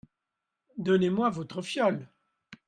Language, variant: French, Français de métropole